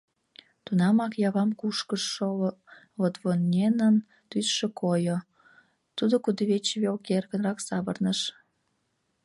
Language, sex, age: Mari, female, 19-29